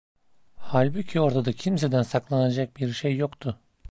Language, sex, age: Turkish, male, 30-39